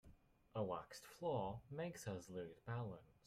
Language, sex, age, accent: English, male, under 19, England English